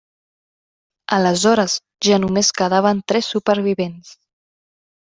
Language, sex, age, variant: Catalan, female, 19-29, Central